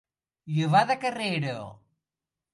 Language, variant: Catalan, Central